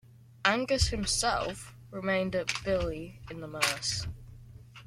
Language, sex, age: English, male, under 19